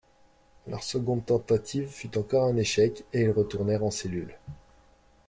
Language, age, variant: French, 40-49, Français de métropole